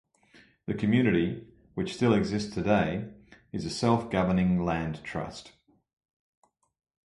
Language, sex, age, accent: English, male, 50-59, Australian English